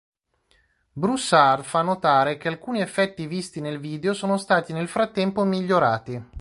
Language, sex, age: Italian, male, 30-39